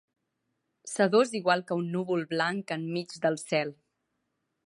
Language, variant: Catalan, Central